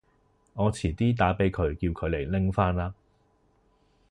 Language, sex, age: Cantonese, male, 30-39